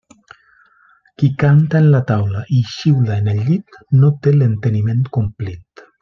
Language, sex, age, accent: Catalan, male, 40-49, valencià